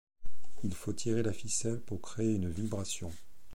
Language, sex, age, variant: French, male, 40-49, Français de métropole